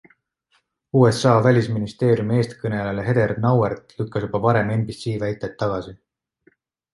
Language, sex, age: Estonian, male, 19-29